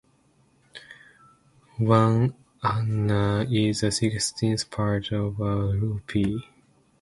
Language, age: English, under 19